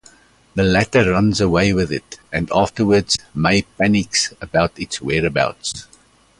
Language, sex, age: English, male, 60-69